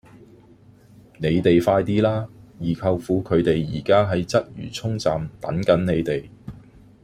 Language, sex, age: Cantonese, male, 40-49